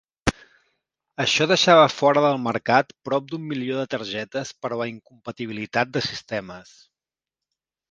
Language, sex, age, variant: Catalan, male, 40-49, Central